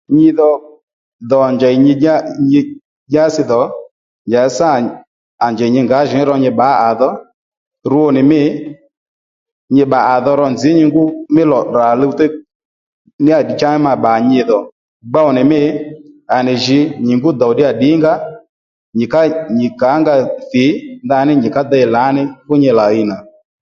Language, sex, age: Lendu, male, 30-39